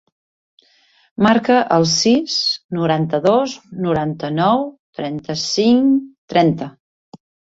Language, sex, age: Catalan, female, 50-59